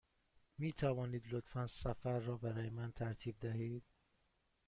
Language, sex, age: Persian, male, 30-39